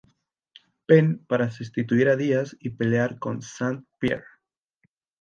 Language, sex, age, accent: Spanish, male, 19-29, México